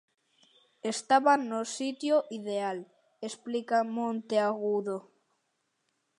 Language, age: Galician, under 19